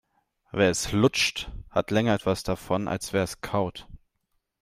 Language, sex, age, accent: German, male, 19-29, Deutschland Deutsch